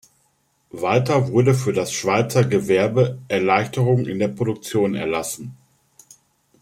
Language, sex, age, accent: German, male, 50-59, Deutschland Deutsch